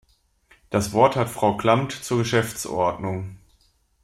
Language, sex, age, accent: German, male, 30-39, Deutschland Deutsch